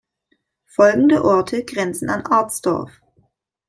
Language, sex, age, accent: German, female, 19-29, Deutschland Deutsch